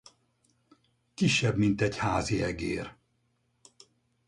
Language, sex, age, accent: Hungarian, male, 70-79, budapesti